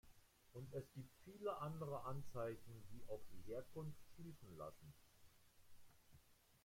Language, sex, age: German, male, 50-59